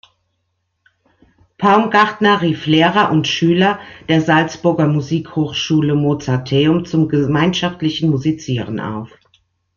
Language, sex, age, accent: German, female, 40-49, Deutschland Deutsch